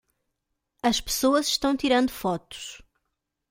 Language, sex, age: Portuguese, female, 30-39